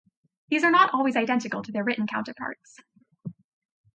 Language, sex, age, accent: English, female, 19-29, United States English